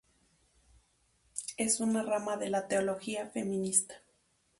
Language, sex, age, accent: Spanish, female, 19-29, México